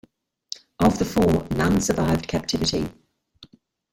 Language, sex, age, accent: English, female, 70-79, Australian English